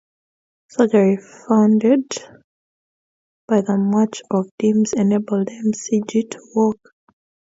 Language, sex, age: English, female, 19-29